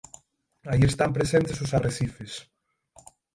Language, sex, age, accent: Galician, male, 19-29, Atlántico (seseo e gheada); Normativo (estándar)